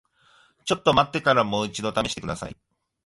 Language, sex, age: Japanese, male, 40-49